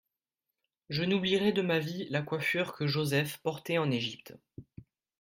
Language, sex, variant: French, male, Français de métropole